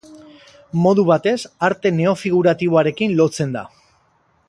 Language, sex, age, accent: Basque, male, 30-39, Mendebalekoa (Araba, Bizkaia, Gipuzkoako mendebaleko herri batzuk)